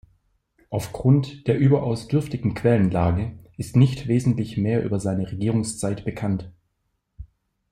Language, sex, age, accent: German, male, 30-39, Deutschland Deutsch